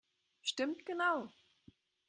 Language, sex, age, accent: German, female, 19-29, Deutschland Deutsch